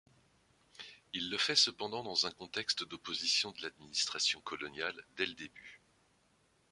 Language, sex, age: French, male, 50-59